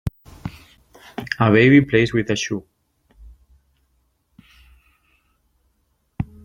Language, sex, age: English, male, 30-39